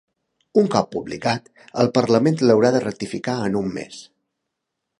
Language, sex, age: Catalan, male, 30-39